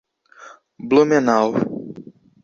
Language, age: Portuguese, 19-29